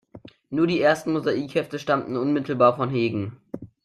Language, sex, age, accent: German, male, under 19, Deutschland Deutsch